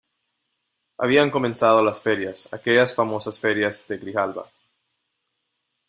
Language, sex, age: Spanish, male, 19-29